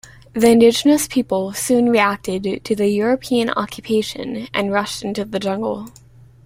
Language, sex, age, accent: English, female, under 19, United States English